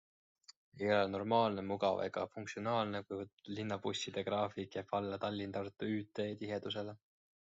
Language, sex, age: Estonian, male, 19-29